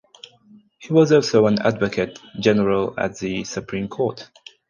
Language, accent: English, United States English